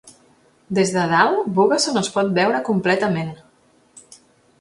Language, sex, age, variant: Catalan, female, 40-49, Central